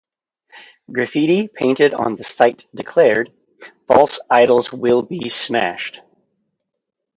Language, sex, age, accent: English, male, 30-39, United States English; West Coast